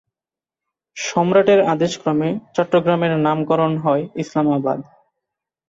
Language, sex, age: Bengali, male, 19-29